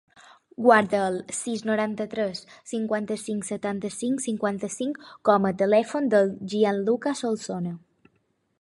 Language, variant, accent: Catalan, Balear, mallorquí